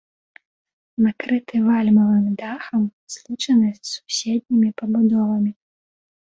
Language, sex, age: Belarusian, female, 19-29